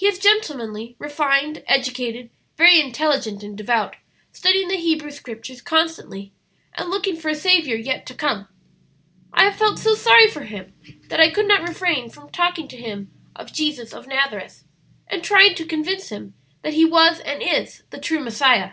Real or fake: real